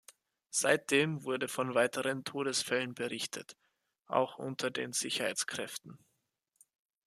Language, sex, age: German, male, 19-29